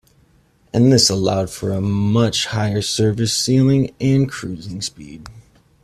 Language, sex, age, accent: English, male, 19-29, United States English